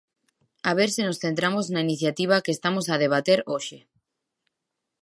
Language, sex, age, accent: Galician, female, 19-29, Normativo (estándar)